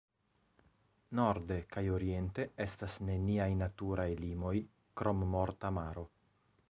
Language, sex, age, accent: Esperanto, male, 30-39, Internacia